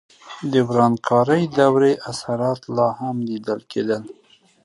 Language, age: Pashto, 40-49